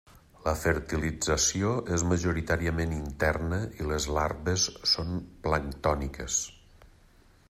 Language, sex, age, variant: Catalan, male, 50-59, Nord-Occidental